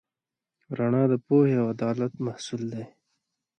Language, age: Pashto, 19-29